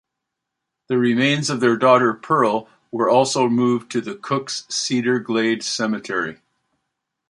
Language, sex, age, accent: English, male, 60-69, Canadian English